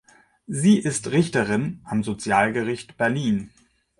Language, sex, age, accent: German, male, 50-59, Deutschland Deutsch